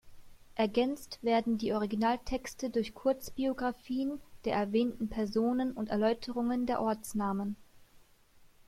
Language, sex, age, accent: German, female, 19-29, Deutschland Deutsch